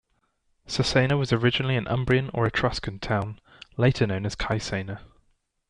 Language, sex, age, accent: English, male, 19-29, England English